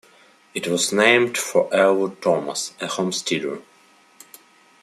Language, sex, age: English, male, 19-29